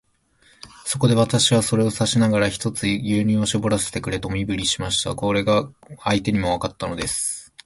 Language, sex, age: Japanese, male, 19-29